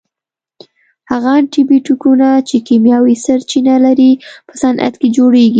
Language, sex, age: Pashto, female, 19-29